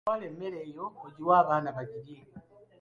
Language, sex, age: Ganda, male, 19-29